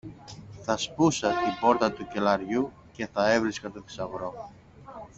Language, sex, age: Greek, male, 40-49